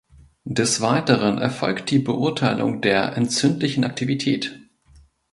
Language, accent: German, Deutschland Deutsch